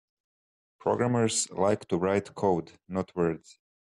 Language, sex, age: English, male, 30-39